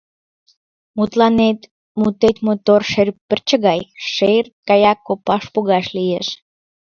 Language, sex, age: Mari, female, 19-29